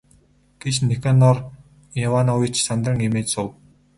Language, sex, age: Mongolian, male, 19-29